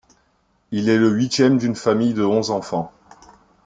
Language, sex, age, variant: French, male, 30-39, Français de métropole